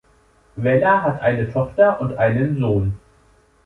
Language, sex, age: German, male, 19-29